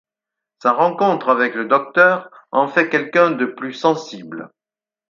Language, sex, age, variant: French, male, 60-69, Français de métropole